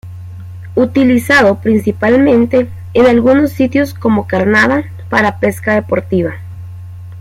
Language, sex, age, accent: Spanish, female, 30-39, América central